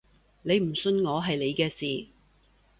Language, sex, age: Cantonese, female, 40-49